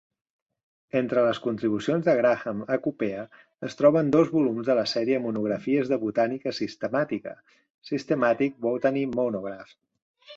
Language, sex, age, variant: Catalan, male, 50-59, Central